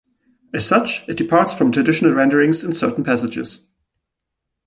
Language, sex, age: English, male, 19-29